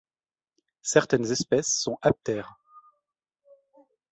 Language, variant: French, Français de métropole